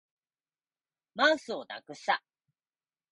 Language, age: Japanese, 19-29